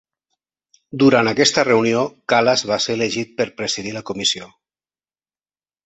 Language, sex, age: Catalan, male, 50-59